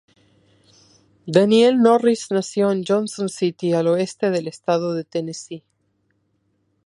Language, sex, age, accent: Spanish, female, 50-59, Rioplatense: Argentina, Uruguay, este de Bolivia, Paraguay